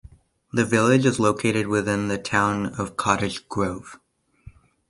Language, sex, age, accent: English, male, 19-29, United States English